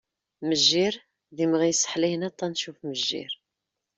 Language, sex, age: Kabyle, female, 30-39